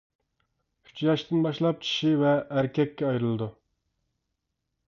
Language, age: Uyghur, 30-39